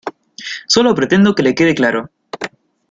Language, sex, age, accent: Spanish, male, 19-29, Rioplatense: Argentina, Uruguay, este de Bolivia, Paraguay